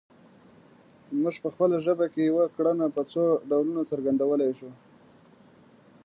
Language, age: Pashto, 19-29